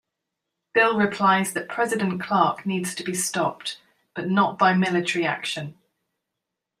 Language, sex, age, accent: English, female, 40-49, England English